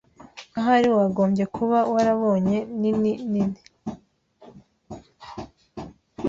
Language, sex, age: Kinyarwanda, female, 19-29